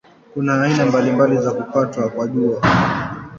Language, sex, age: Swahili, male, 19-29